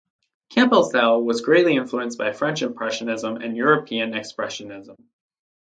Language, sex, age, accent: English, male, under 19, United States English